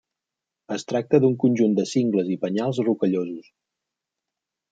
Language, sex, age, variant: Catalan, male, 30-39, Central